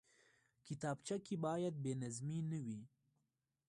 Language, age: Pashto, 19-29